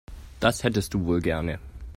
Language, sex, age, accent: German, male, under 19, Deutschland Deutsch